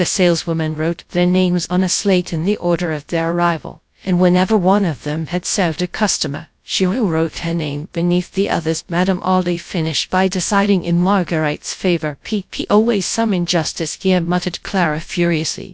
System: TTS, GradTTS